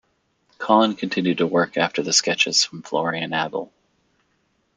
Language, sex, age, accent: English, male, 30-39, United States English